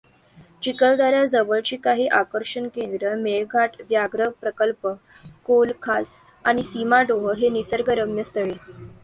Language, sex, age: Marathi, female, under 19